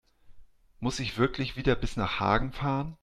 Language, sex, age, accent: German, male, 40-49, Deutschland Deutsch